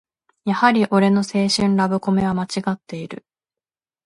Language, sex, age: Japanese, female, 19-29